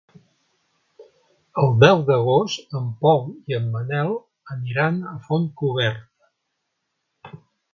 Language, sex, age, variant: Catalan, male, 60-69, Central